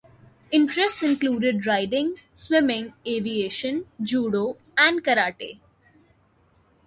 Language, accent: English, India and South Asia (India, Pakistan, Sri Lanka)